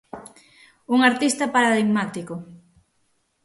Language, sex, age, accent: Galician, female, 30-39, Atlántico (seseo e gheada); Normativo (estándar)